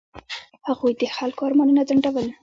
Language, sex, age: Pashto, female, 19-29